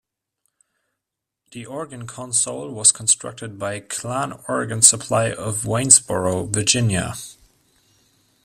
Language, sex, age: English, male, 30-39